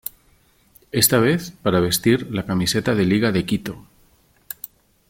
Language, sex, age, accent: Spanish, male, 60-69, España: Centro-Sur peninsular (Madrid, Toledo, Castilla-La Mancha)